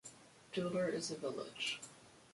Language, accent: English, Canadian English